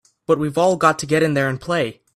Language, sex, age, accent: English, male, under 19, United States English